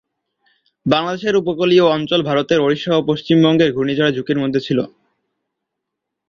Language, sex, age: Bengali, male, under 19